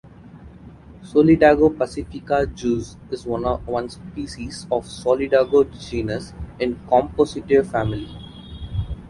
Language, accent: English, India and South Asia (India, Pakistan, Sri Lanka)